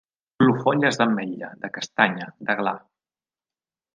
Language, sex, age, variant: Catalan, male, 30-39, Central